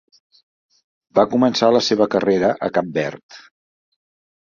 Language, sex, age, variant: Catalan, male, 50-59, Central